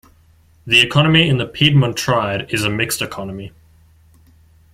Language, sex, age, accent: English, male, under 19, Australian English